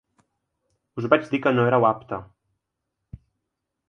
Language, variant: Catalan, Central